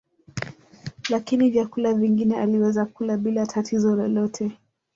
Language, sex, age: Swahili, female, 19-29